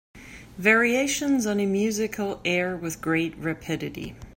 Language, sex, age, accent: English, female, 40-49, United States English